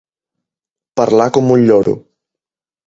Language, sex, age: Catalan, male, 19-29